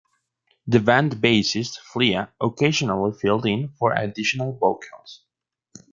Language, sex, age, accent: English, male, 19-29, United States English